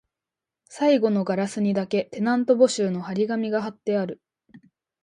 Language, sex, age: Japanese, female, under 19